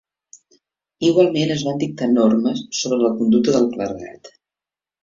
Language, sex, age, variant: Catalan, female, 50-59, Central